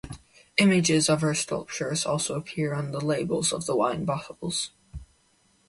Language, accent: English, Irish English